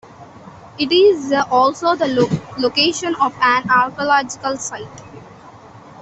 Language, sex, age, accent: English, female, under 19, India and South Asia (India, Pakistan, Sri Lanka)